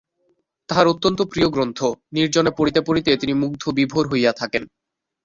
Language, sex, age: Bengali, male, under 19